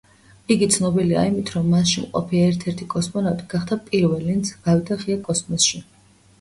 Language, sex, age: Georgian, female, 19-29